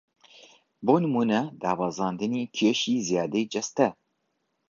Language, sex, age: Central Kurdish, male, 30-39